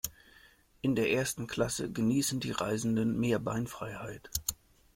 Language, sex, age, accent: German, male, 30-39, Deutschland Deutsch